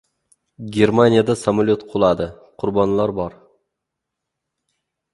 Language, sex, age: Uzbek, male, 40-49